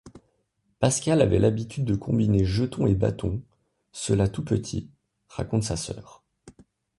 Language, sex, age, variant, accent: French, male, 19-29, Français d'Europe, Français de Suisse